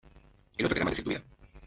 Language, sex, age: Spanish, male, 40-49